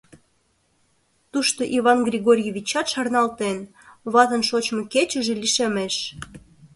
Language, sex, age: Mari, female, 19-29